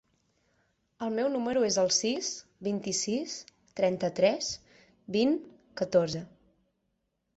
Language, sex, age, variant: Catalan, female, 19-29, Central